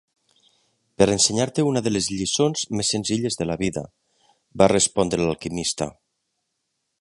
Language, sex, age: Catalan, male, 40-49